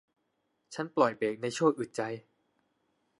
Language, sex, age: Thai, male, 19-29